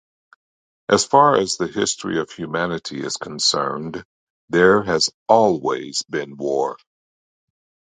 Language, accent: English, United States English